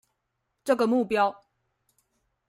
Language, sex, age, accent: Chinese, female, 19-29, 出生地：臺中市